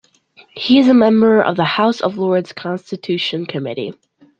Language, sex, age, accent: English, female, under 19, United States English